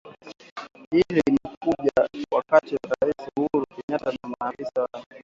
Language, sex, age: Swahili, male, 19-29